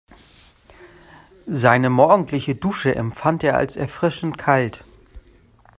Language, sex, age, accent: German, male, 30-39, Deutschland Deutsch